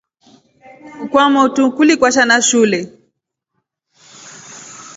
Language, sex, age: Rombo, female, 30-39